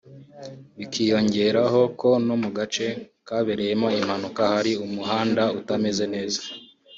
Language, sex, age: Kinyarwanda, female, 19-29